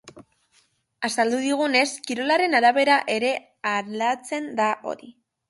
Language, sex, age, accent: Basque, female, under 19, Mendebalekoa (Araba, Bizkaia, Gipuzkoako mendebaleko herri batzuk)